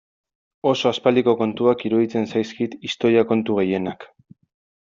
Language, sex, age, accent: Basque, male, 19-29, Erdialdekoa edo Nafarra (Gipuzkoa, Nafarroa)